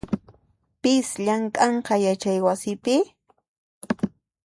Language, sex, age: Puno Quechua, female, 30-39